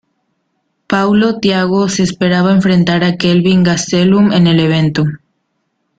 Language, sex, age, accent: Spanish, female, 19-29, México